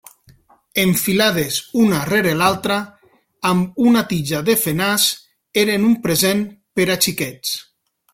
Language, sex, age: Catalan, male, 50-59